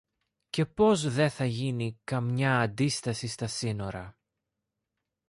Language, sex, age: Greek, male, 19-29